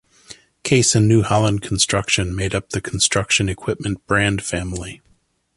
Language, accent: English, United States English